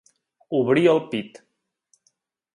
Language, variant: Catalan, Septentrional